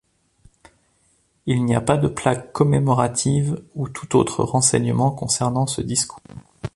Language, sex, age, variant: French, male, 30-39, Français de métropole